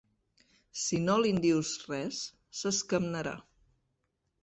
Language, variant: Catalan, Central